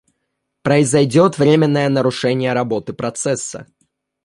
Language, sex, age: Russian, male, 19-29